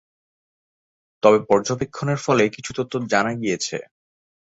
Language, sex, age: Bengali, male, 19-29